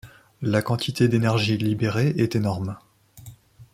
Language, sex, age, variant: French, male, 30-39, Français de métropole